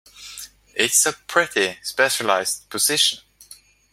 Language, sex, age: English, male, 40-49